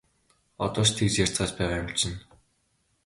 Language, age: Mongolian, 19-29